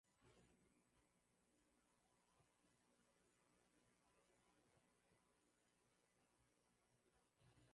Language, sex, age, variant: Swahili, male, 30-39, Kiswahili Sanifu (EA)